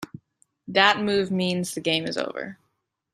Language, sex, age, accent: English, female, 19-29, United States English